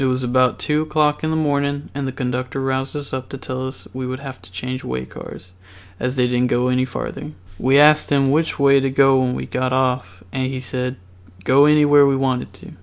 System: none